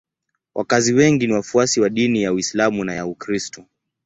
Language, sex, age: Swahili, male, 19-29